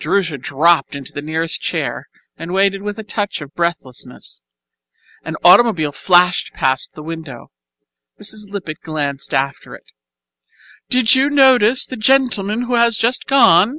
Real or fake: real